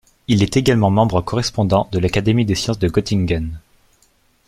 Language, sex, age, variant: French, male, 19-29, Français de métropole